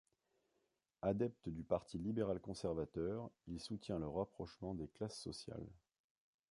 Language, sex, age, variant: French, male, 19-29, Français de métropole